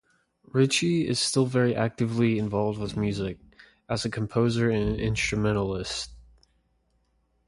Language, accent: English, United States English